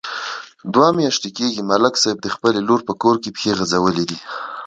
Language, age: Pashto, 19-29